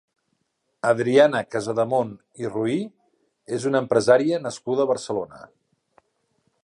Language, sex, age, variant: Catalan, male, 50-59, Central